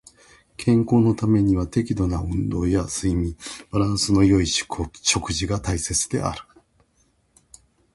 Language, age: Japanese, 60-69